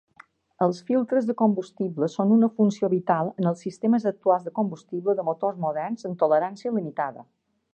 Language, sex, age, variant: Catalan, female, 60-69, Balear